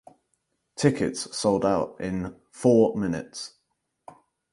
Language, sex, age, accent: English, male, 19-29, England English